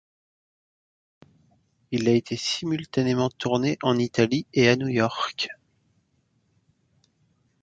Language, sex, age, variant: French, male, 30-39, Français de métropole